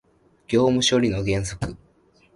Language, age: Japanese, 19-29